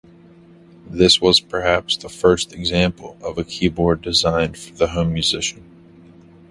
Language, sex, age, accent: English, male, 19-29, United States English